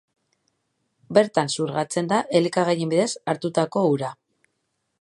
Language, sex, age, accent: Basque, female, 30-39, Mendebalekoa (Araba, Bizkaia, Gipuzkoako mendebaleko herri batzuk)